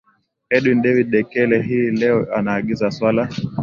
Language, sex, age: Swahili, male, 19-29